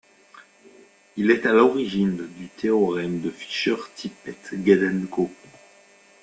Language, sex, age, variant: French, male, 30-39, Français de métropole